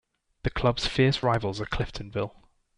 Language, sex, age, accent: English, male, 19-29, England English